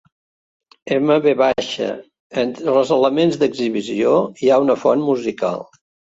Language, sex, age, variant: Catalan, male, 60-69, Central